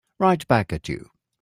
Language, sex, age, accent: English, male, 70-79, England English